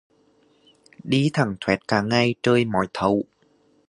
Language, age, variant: Vietnamese, 30-39, Hà Nội